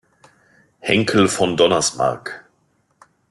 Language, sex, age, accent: German, male, 40-49, Deutschland Deutsch